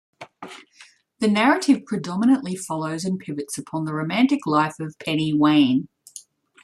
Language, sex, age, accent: English, female, 40-49, Australian English